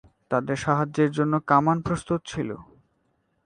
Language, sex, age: Bengali, male, 19-29